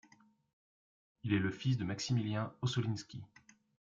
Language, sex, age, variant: French, male, 30-39, Français de métropole